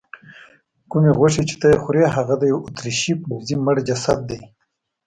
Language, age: Pashto, under 19